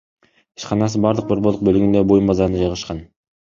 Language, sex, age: Kyrgyz, male, under 19